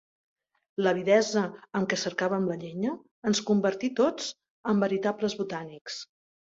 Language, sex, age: Catalan, female, 60-69